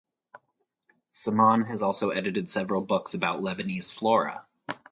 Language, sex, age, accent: English, male, 30-39, United States English